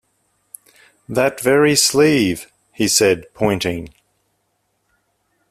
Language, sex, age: English, male, 50-59